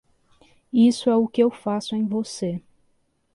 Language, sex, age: Portuguese, female, 19-29